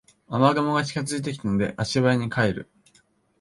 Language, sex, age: Japanese, male, 19-29